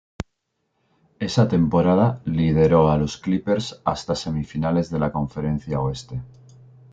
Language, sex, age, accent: Spanish, male, 30-39, España: Norte peninsular (Asturias, Castilla y León, Cantabria, País Vasco, Navarra, Aragón, La Rioja, Guadalajara, Cuenca)